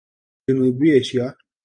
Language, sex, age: Urdu, male, 19-29